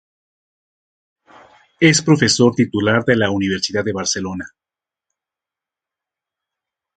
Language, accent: Spanish, México